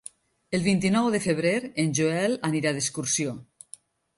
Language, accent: Catalan, valencià